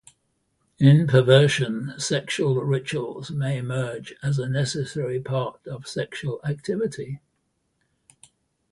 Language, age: English, 80-89